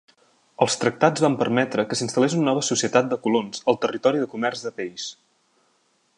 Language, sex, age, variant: Catalan, male, 19-29, Central